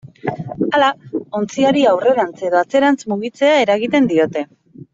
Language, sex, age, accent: Basque, female, 30-39, Mendebalekoa (Araba, Bizkaia, Gipuzkoako mendebaleko herri batzuk)